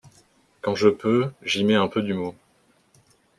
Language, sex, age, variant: French, male, 30-39, Français de métropole